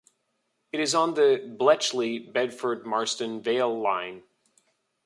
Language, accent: English, United States English